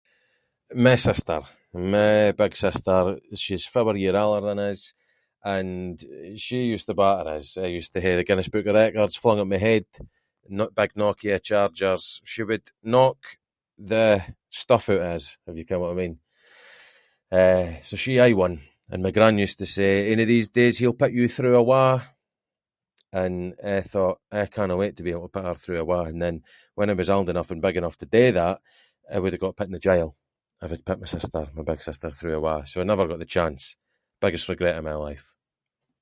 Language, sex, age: Scots, male, 30-39